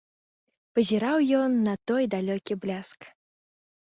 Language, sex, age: Belarusian, female, 19-29